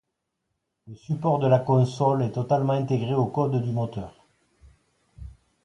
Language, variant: French, Français de métropole